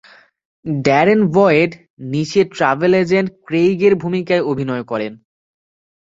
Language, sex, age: Bengali, male, 19-29